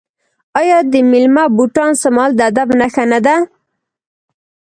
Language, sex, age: Pashto, female, 19-29